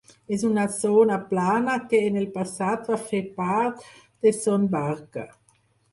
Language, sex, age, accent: Catalan, female, 50-59, aprenent (recent, des d'altres llengües)